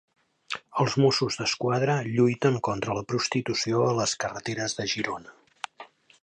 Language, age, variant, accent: Catalan, 60-69, Central, central